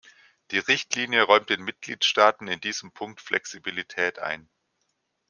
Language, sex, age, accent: German, male, 40-49, Deutschland Deutsch